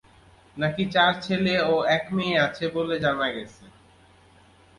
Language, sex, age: Bengali, male, 30-39